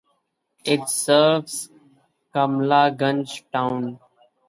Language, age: English, 19-29